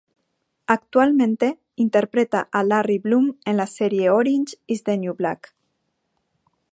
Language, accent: Spanish, Rioplatense: Argentina, Uruguay, este de Bolivia, Paraguay